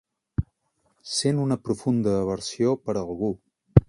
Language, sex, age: Catalan, male, 40-49